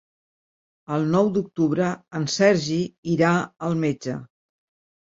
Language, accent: Catalan, Barceloní